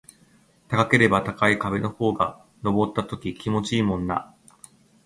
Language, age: Japanese, 30-39